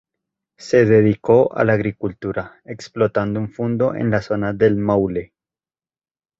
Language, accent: Spanish, Andino-Pacífico: Colombia, Perú, Ecuador, oeste de Bolivia y Venezuela andina